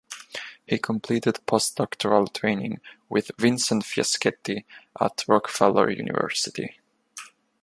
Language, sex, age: English, male, 19-29